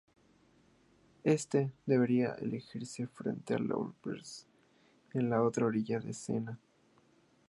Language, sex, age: Spanish, male, 19-29